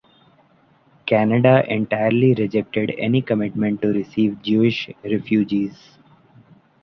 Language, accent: English, India and South Asia (India, Pakistan, Sri Lanka)